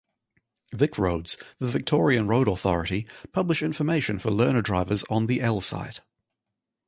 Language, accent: English, New Zealand English